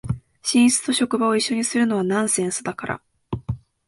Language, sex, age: Japanese, female, under 19